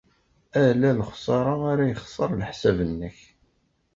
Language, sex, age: Kabyle, male, 30-39